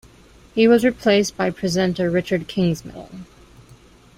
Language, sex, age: English, female, 19-29